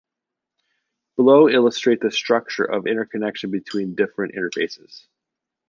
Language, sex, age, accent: English, male, 40-49, Canadian English